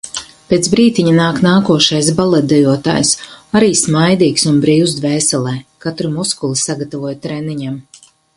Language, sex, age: Latvian, female, 50-59